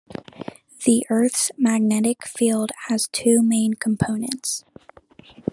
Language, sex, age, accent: English, female, under 19, United States English